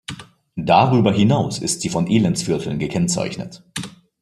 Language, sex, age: German, male, 19-29